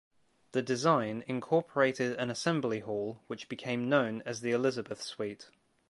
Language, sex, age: English, male, 19-29